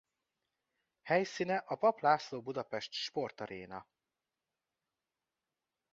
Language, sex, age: Hungarian, male, 40-49